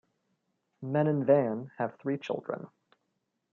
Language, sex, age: English, male, 19-29